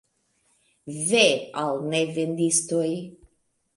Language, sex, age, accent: Esperanto, female, 50-59, Internacia